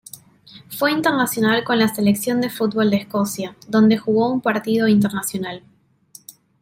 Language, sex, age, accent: Spanish, female, 19-29, Rioplatense: Argentina, Uruguay, este de Bolivia, Paraguay